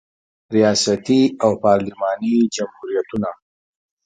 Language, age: Pashto, 40-49